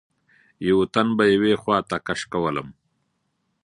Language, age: Pashto, 40-49